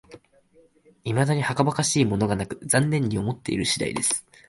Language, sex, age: Japanese, male, 19-29